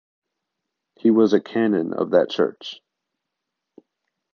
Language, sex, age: English, male, under 19